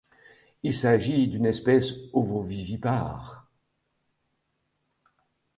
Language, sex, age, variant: French, male, 60-69, Français de métropole